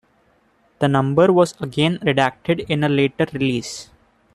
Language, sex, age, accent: English, male, 19-29, India and South Asia (India, Pakistan, Sri Lanka)